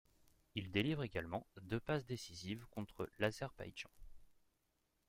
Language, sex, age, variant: French, male, 19-29, Français de métropole